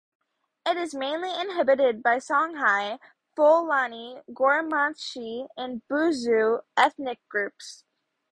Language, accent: English, United States English